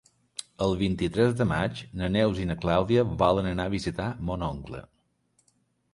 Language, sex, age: Catalan, male, 40-49